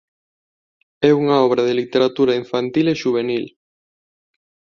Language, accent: Galician, Neofalante